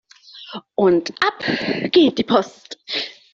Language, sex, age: German, female, 19-29